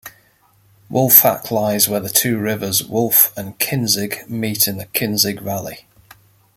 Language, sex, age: English, male, 40-49